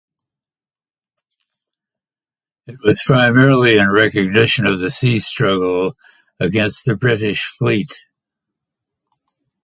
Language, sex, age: English, male, 80-89